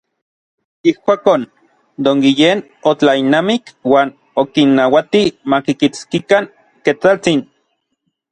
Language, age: Orizaba Nahuatl, 30-39